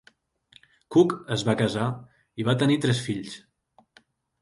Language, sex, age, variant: Catalan, male, 19-29, Central